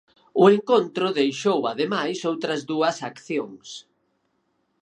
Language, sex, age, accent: Galician, male, 50-59, Oriental (común en zona oriental)